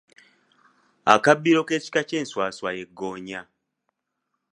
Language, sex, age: Ganda, male, 19-29